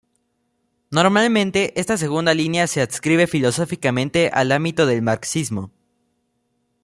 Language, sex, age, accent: Spanish, male, under 19, México